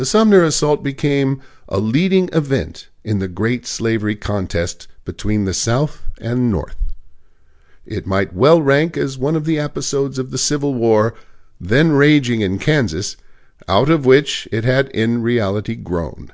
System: none